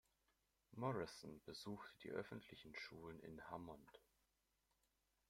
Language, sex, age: German, male, under 19